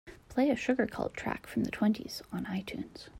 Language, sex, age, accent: English, female, 30-39, United States English